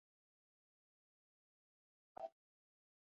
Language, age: Pashto, 19-29